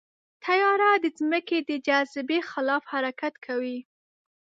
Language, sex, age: Pashto, female, 19-29